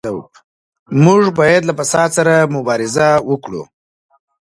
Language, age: Pashto, 40-49